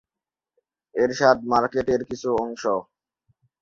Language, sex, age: Bengali, male, 19-29